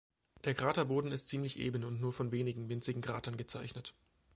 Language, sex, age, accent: German, male, 30-39, Deutschland Deutsch